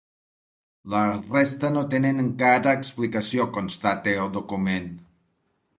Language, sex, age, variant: Catalan, male, 40-49, Nord-Occidental